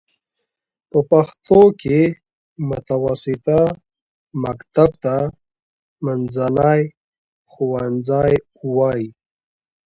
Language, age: Pashto, 19-29